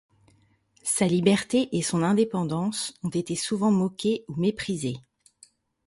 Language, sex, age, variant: French, female, 40-49, Français de métropole